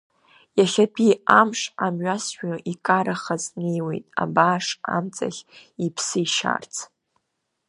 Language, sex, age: Abkhazian, female, under 19